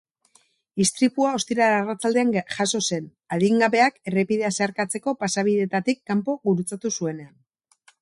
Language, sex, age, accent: Basque, female, 40-49, Mendebalekoa (Araba, Bizkaia, Gipuzkoako mendebaleko herri batzuk)